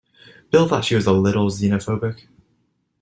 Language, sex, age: English, male, 19-29